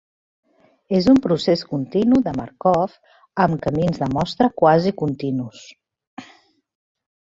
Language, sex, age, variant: Catalan, female, 40-49, Central